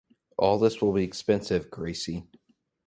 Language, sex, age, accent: English, male, under 19, United States English